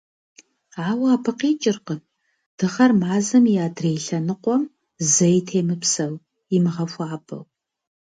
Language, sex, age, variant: Kabardian, female, 50-59, Адыгэбзэ (Къэбэрдей, Кирил, псоми зэдай)